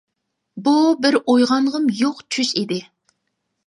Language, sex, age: Uyghur, female, 30-39